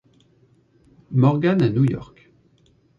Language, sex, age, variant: French, male, 30-39, Français de métropole